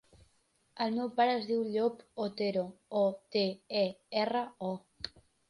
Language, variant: Catalan, Central